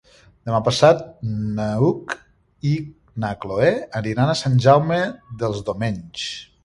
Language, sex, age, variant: Catalan, male, 40-49, Central